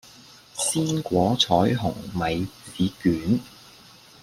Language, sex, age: Cantonese, male, 19-29